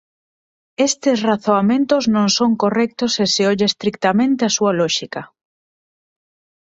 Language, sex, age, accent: Galician, female, 19-29, Normativo (estándar)